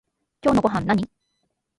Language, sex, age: Japanese, female, 40-49